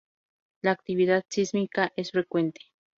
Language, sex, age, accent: Spanish, female, 30-39, México